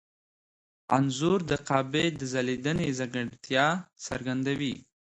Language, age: Pashto, 19-29